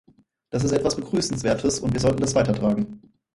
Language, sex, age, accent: German, male, 19-29, Deutschland Deutsch